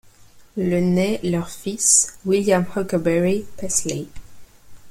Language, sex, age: French, female, under 19